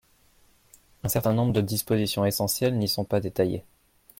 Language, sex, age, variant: French, male, 19-29, Français de métropole